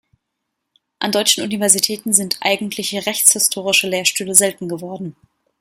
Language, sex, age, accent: German, female, 30-39, Deutschland Deutsch